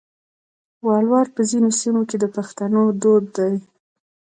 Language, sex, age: Pashto, female, 30-39